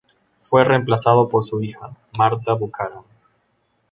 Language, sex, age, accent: Spanish, male, 19-29, Caribe: Cuba, Venezuela, Puerto Rico, República Dominicana, Panamá, Colombia caribeña, México caribeño, Costa del golfo de México